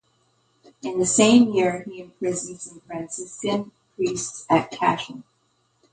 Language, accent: English, United States English